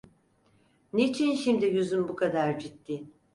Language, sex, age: Turkish, female, 60-69